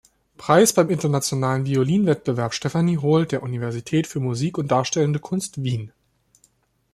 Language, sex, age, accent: German, male, 30-39, Deutschland Deutsch